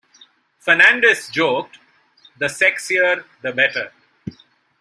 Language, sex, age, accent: English, male, 50-59, India and South Asia (India, Pakistan, Sri Lanka)